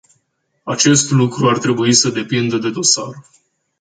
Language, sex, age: Romanian, male, 19-29